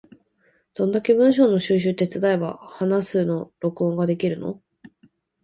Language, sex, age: Japanese, female, 19-29